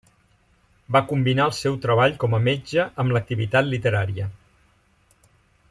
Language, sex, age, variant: Catalan, male, 50-59, Central